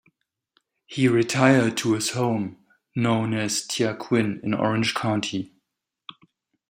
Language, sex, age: English, male, 19-29